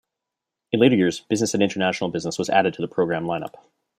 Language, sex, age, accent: English, male, 30-39, Canadian English